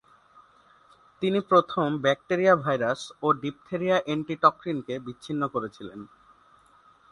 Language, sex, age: Bengali, male, 19-29